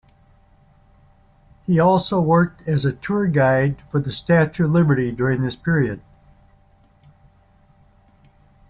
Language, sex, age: English, male, 70-79